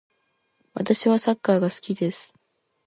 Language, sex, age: Japanese, female, 19-29